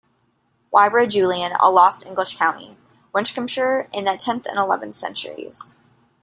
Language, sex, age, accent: English, female, 19-29, United States English